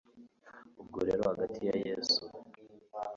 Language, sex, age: Kinyarwanda, male, 19-29